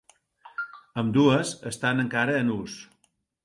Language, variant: Catalan, Central